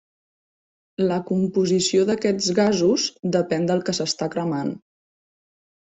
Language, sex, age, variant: Catalan, female, 30-39, Central